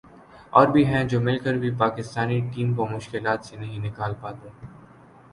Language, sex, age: Urdu, male, 19-29